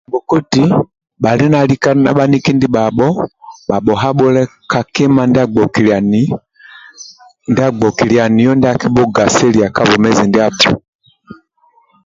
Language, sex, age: Amba (Uganda), male, 40-49